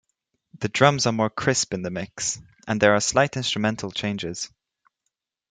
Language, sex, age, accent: English, male, under 19, England English